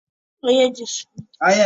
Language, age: Pashto, 19-29